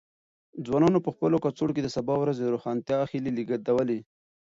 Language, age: Pashto, 30-39